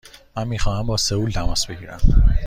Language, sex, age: Persian, male, 30-39